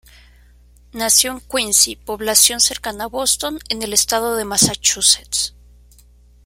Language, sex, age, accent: Spanish, female, 30-39, México